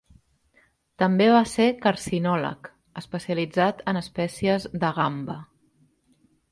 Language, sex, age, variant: Catalan, female, 40-49, Central